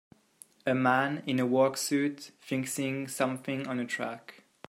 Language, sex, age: English, male, 19-29